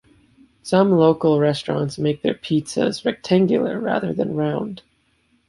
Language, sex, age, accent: English, male, 19-29, United States English